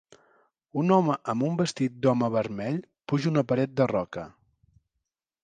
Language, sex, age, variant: Catalan, male, 40-49, Central